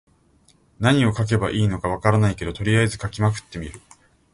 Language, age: Japanese, 19-29